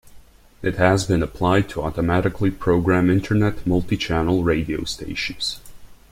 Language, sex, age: English, male, 19-29